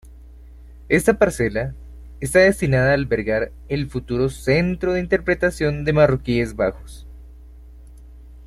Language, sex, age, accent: Spanish, male, 30-39, Andino-Pacífico: Colombia, Perú, Ecuador, oeste de Bolivia y Venezuela andina